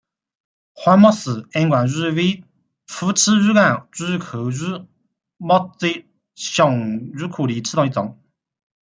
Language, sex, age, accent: Chinese, male, 30-39, 出生地：江苏省